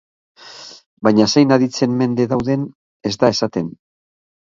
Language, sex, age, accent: Basque, male, 60-69, Mendebalekoa (Araba, Bizkaia, Gipuzkoako mendebaleko herri batzuk)